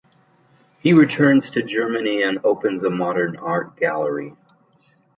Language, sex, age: English, male, 70-79